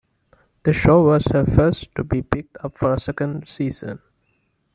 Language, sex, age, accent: English, male, 19-29, India and South Asia (India, Pakistan, Sri Lanka)